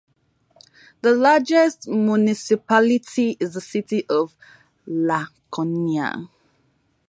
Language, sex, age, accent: English, female, 19-29, Nigerian